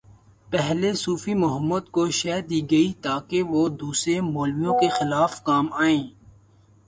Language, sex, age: Urdu, male, 19-29